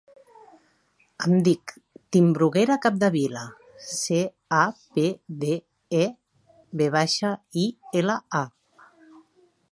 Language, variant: Catalan, Central